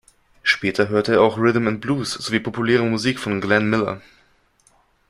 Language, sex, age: German, male, 19-29